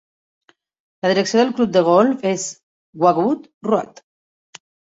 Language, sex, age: Catalan, female, 50-59